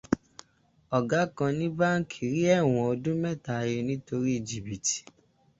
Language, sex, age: Yoruba, male, 19-29